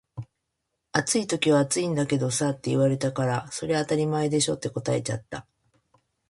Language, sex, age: Japanese, female, 40-49